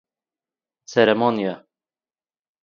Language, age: Yiddish, 30-39